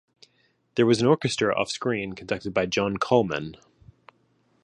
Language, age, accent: English, 40-49, United States English; Australian English